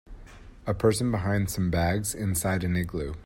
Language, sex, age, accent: English, male, 30-39, United States English